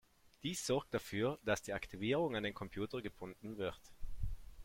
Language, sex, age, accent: German, male, 30-39, Österreichisches Deutsch